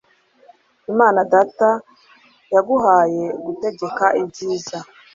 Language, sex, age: Kinyarwanda, female, 40-49